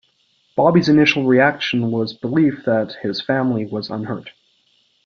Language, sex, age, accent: English, male, under 19, United States English